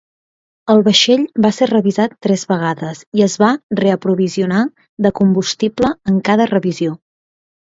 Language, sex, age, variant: Catalan, female, 19-29, Central